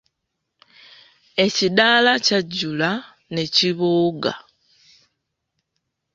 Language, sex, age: Ganda, female, 30-39